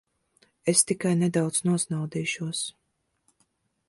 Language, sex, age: Latvian, female, 40-49